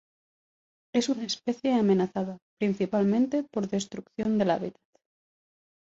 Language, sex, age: Spanish, female, 19-29